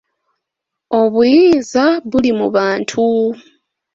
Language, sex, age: Ganda, female, 19-29